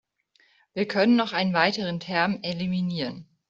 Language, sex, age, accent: German, female, 30-39, Deutschland Deutsch